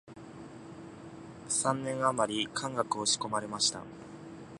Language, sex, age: Japanese, male, 19-29